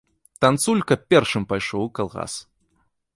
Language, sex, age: Belarusian, male, 30-39